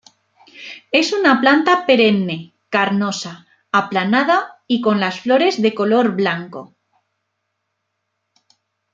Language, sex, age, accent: Spanish, female, 19-29, España: Norte peninsular (Asturias, Castilla y León, Cantabria, País Vasco, Navarra, Aragón, La Rioja, Guadalajara, Cuenca)